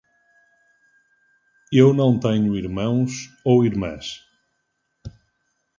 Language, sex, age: Portuguese, male, 40-49